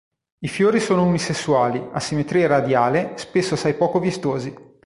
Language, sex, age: Italian, male, 40-49